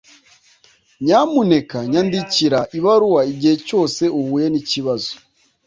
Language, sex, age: Kinyarwanda, male, 50-59